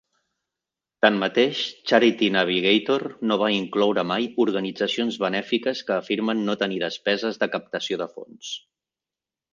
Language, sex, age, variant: Catalan, male, 50-59, Central